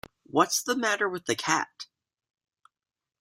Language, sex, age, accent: English, male, under 19, United States English